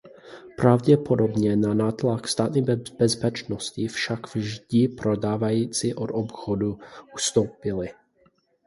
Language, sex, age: Czech, male, 19-29